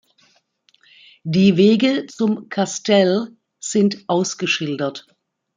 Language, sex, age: German, female, 50-59